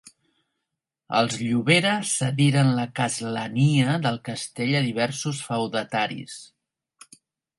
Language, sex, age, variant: Catalan, male, 40-49, Central